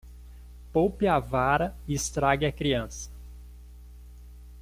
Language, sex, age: Portuguese, male, 30-39